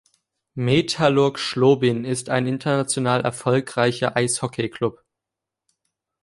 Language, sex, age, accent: German, male, under 19, Deutschland Deutsch